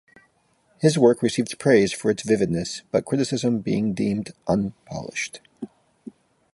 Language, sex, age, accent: English, male, 40-49, United States English